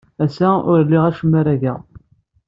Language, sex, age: Kabyle, male, 19-29